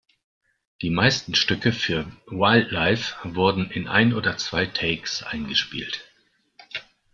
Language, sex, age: German, male, 60-69